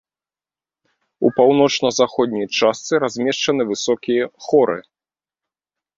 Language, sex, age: Belarusian, male, 30-39